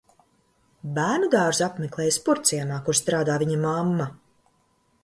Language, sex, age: Latvian, female, 40-49